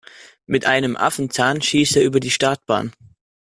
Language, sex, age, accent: German, male, under 19, Deutschland Deutsch